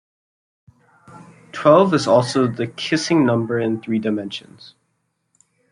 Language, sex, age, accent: English, male, 19-29, United States English